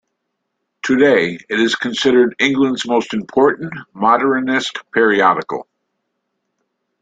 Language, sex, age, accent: English, male, 60-69, United States English